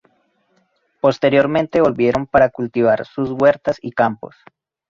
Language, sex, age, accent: Spanish, male, 19-29, Andino-Pacífico: Colombia, Perú, Ecuador, oeste de Bolivia y Venezuela andina